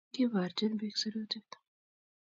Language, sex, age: Kalenjin, female, 19-29